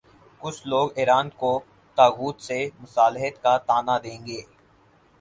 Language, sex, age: Urdu, male, 19-29